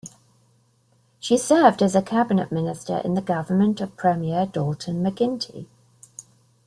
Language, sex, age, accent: English, female, 50-59, England English